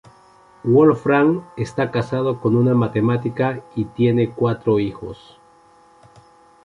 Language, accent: Spanish, Andino-Pacífico: Colombia, Perú, Ecuador, oeste de Bolivia y Venezuela andina